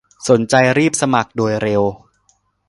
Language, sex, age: Thai, male, 19-29